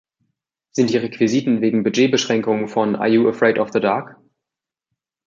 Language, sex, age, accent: German, male, 19-29, Deutschland Deutsch